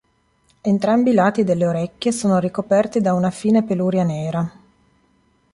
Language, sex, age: Italian, female, 40-49